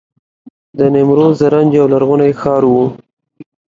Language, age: Pashto, 19-29